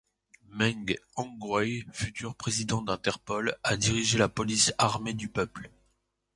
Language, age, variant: French, 40-49, Français de métropole